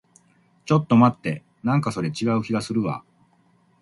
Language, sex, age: Japanese, male, 50-59